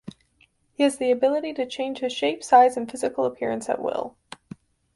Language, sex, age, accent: English, female, 19-29, United States English